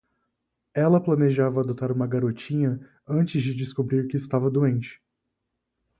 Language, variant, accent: Portuguese, Portuguese (Brasil), Mineiro